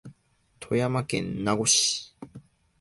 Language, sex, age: Japanese, male, 19-29